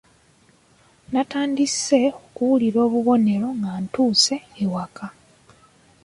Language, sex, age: Ganda, female, 19-29